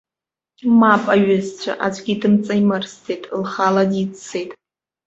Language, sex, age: Abkhazian, female, 19-29